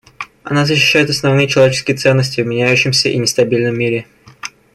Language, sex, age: Russian, male, 19-29